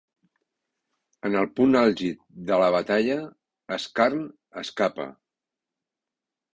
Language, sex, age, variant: Catalan, male, 60-69, Nord-Occidental